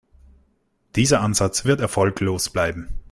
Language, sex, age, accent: German, male, 19-29, Österreichisches Deutsch